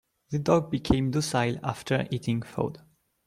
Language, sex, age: English, male, 19-29